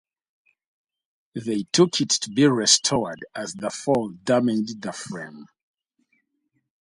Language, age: English, 40-49